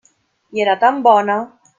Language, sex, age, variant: Catalan, female, 30-39, Central